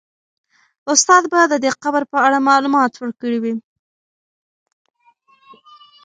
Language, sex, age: Pashto, female, 19-29